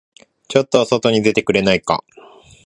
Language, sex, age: Japanese, male, 19-29